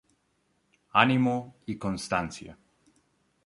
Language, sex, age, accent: Spanish, male, 19-29, Andino-Pacífico: Colombia, Perú, Ecuador, oeste de Bolivia y Venezuela andina